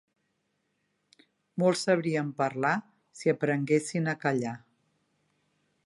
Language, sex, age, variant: Catalan, female, 50-59, Central